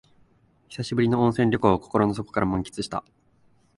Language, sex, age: Japanese, male, 19-29